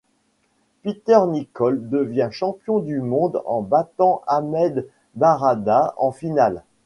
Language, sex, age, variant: French, male, 40-49, Français de métropole